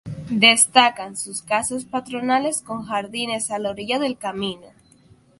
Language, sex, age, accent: Spanish, female, under 19, Caribe: Cuba, Venezuela, Puerto Rico, República Dominicana, Panamá, Colombia caribeña, México caribeño, Costa del golfo de México